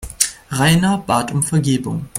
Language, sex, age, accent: German, male, 19-29, Deutschland Deutsch